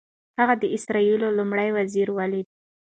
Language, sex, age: Pashto, female, 19-29